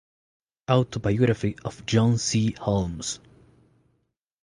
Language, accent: Spanish, Chileno: Chile, Cuyo